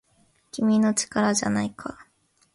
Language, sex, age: Japanese, female, 19-29